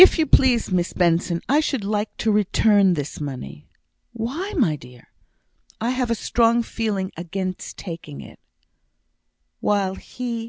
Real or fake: real